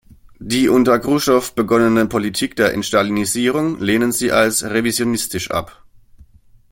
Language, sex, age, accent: German, male, 19-29, Deutschland Deutsch